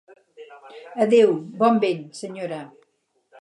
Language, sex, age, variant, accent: Catalan, female, 60-69, Central, Català central